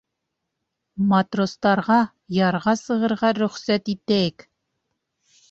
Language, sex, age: Bashkir, female, 19-29